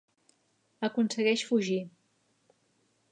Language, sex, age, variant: Catalan, female, 50-59, Central